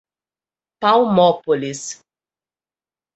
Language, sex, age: Portuguese, female, 40-49